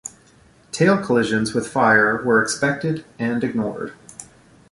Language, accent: English, United States English